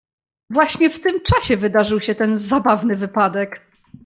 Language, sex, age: Polish, female, 19-29